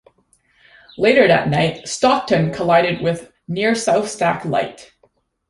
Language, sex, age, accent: English, female, 19-29, Canadian English